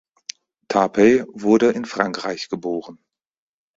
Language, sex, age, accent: German, male, 30-39, Deutschland Deutsch